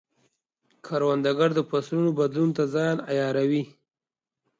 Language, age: Pashto, 30-39